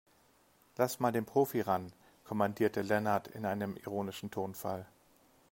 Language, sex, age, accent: German, male, 50-59, Deutschland Deutsch